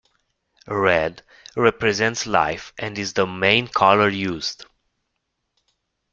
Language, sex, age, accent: English, male, 19-29, United States English